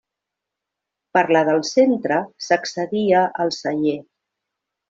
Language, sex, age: Catalan, female, 50-59